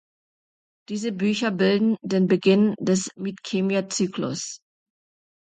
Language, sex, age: German, female, under 19